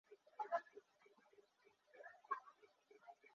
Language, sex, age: Bengali, male, 19-29